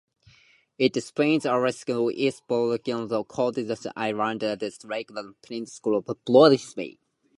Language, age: English, 19-29